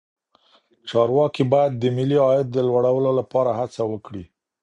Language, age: Pashto, 50-59